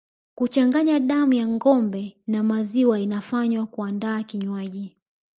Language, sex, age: Swahili, male, 19-29